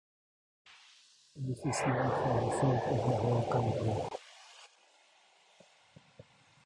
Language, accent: English, Filipino